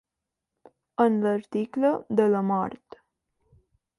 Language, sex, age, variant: Catalan, female, under 19, Balear